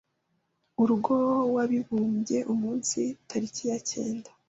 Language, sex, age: Kinyarwanda, female, 30-39